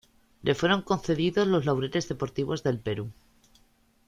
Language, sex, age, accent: Spanish, male, 30-39, España: Centro-Sur peninsular (Madrid, Toledo, Castilla-La Mancha)